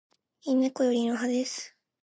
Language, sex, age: Japanese, female, under 19